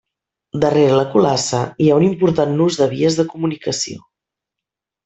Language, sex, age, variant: Catalan, female, 40-49, Central